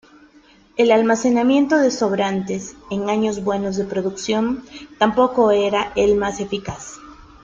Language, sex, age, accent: Spanish, female, 30-39, Andino-Pacífico: Colombia, Perú, Ecuador, oeste de Bolivia y Venezuela andina